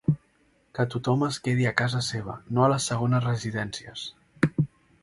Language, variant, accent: Catalan, Central, central